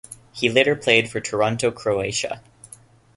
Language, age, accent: English, 19-29, Canadian English